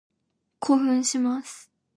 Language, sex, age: Japanese, female, under 19